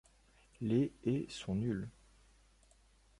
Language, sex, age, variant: French, male, 40-49, Français de métropole